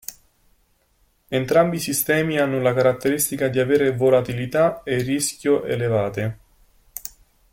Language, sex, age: Italian, male, 19-29